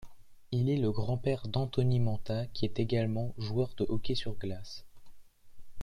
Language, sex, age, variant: French, male, under 19, Français de métropole